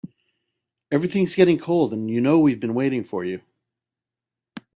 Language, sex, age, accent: English, male, 40-49, United States English